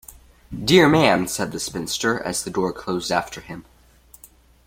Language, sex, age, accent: English, male, under 19, United States English